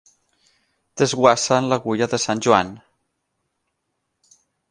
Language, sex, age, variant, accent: Catalan, male, 30-39, Valencià meridional, central; valencià